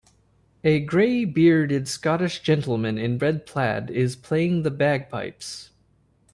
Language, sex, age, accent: English, male, 30-39, United States English